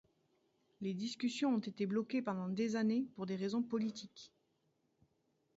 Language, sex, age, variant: French, female, 40-49, Français de métropole